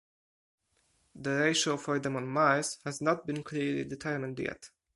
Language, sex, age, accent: English, male, under 19, polish